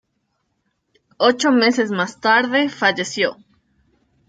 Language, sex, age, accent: Spanish, female, 30-39, América central